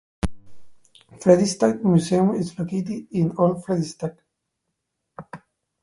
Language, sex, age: English, male, 19-29